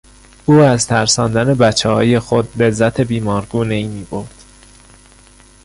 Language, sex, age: Persian, male, 19-29